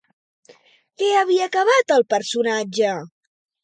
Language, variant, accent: Catalan, Central, central; septentrional